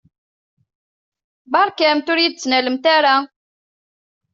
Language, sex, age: Kabyle, female, 19-29